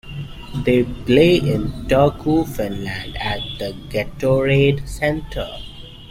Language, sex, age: English, male, 19-29